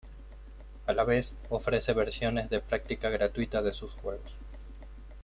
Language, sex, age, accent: Spanish, male, 30-39, Rioplatense: Argentina, Uruguay, este de Bolivia, Paraguay